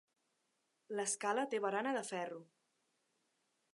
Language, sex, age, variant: Catalan, female, under 19, Central